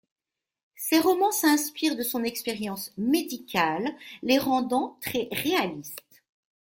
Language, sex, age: French, female, 60-69